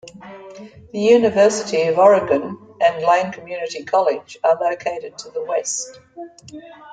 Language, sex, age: English, female, 60-69